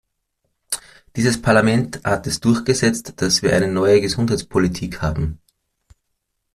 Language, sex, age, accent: German, male, 30-39, Österreichisches Deutsch